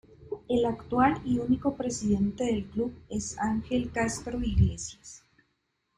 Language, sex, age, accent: Spanish, female, 19-29, México